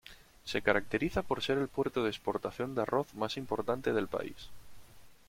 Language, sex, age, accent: Spanish, male, 19-29, España: Norte peninsular (Asturias, Castilla y León, Cantabria, País Vasco, Navarra, Aragón, La Rioja, Guadalajara, Cuenca)